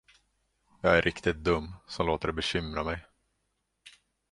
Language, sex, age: Swedish, male, 30-39